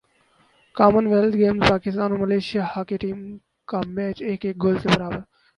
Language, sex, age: Urdu, male, 19-29